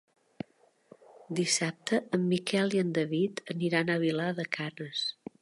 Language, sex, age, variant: Catalan, female, 60-69, Central